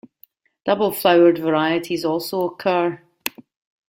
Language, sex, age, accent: English, female, 40-49, Scottish English